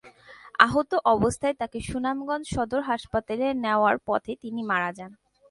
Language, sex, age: Bengali, male, 19-29